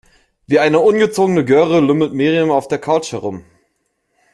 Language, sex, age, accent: German, male, 19-29, Deutschland Deutsch